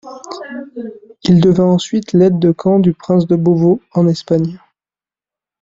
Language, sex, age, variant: French, male, 19-29, Français de métropole